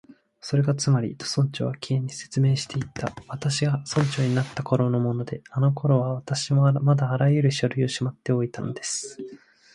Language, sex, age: Japanese, male, 19-29